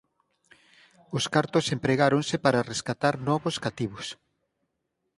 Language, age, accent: Galician, 50-59, Normativo (estándar)